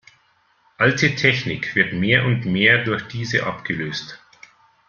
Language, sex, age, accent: German, male, 40-49, Deutschland Deutsch